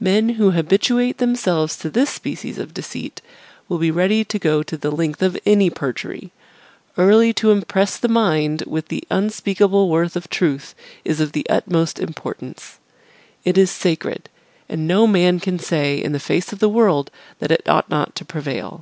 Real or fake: real